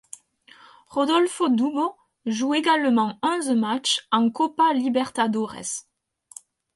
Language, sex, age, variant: French, female, 30-39, Français de métropole